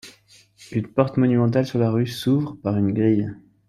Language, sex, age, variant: French, male, 30-39, Français de métropole